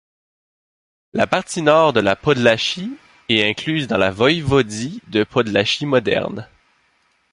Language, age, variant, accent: French, 19-29, Français d'Amérique du Nord, Français du Canada